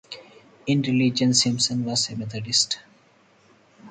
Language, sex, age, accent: English, male, 30-39, India and South Asia (India, Pakistan, Sri Lanka); Singaporean English